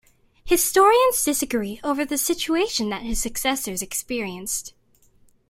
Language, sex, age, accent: English, female, under 19, United States English